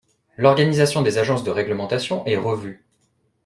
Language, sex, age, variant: French, male, 19-29, Français de métropole